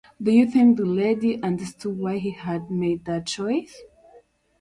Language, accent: English, United States English